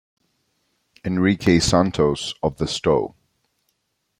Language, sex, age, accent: English, male, 30-39, United States English